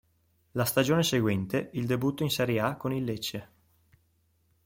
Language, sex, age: Italian, male, 19-29